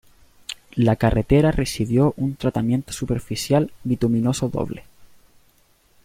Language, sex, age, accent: Spanish, male, 19-29, Chileno: Chile, Cuyo